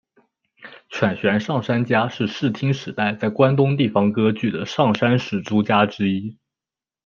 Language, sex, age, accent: Chinese, male, 19-29, 出生地：浙江省